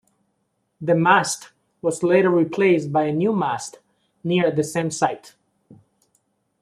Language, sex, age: English, male, 40-49